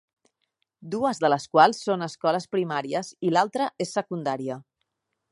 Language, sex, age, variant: Catalan, female, 30-39, Central